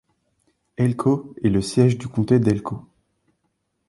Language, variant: French, Français de métropole